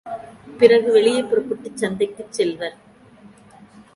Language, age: Tamil, 40-49